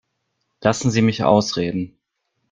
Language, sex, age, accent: German, male, 30-39, Deutschland Deutsch